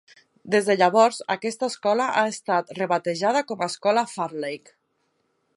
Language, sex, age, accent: Catalan, female, 30-39, valencià